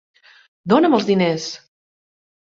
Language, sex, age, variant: Catalan, female, 30-39, Central